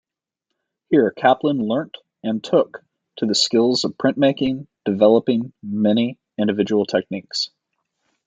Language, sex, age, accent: English, male, 30-39, United States English